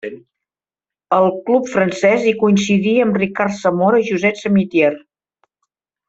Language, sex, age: Catalan, male, 40-49